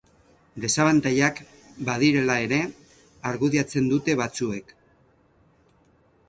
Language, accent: Basque, Mendebalekoa (Araba, Bizkaia, Gipuzkoako mendebaleko herri batzuk)